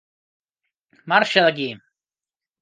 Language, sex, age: Catalan, male, 30-39